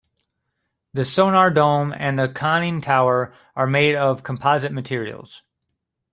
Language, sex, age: English, male, 30-39